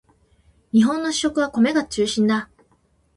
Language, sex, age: Japanese, female, 19-29